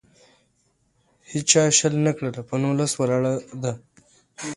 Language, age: Pashto, 19-29